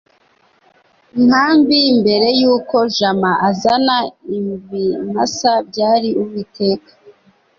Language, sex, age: Kinyarwanda, female, 40-49